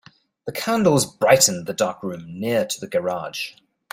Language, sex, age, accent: English, male, 30-39, Southern African (South Africa, Zimbabwe, Namibia)